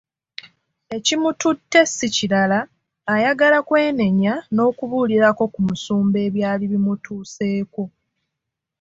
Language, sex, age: Ganda, female, 19-29